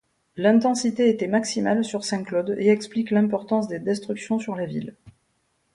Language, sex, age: French, female, 50-59